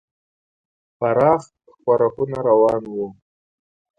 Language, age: Pashto, 19-29